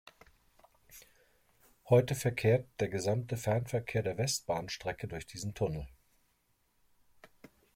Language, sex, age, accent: German, male, 40-49, Deutschland Deutsch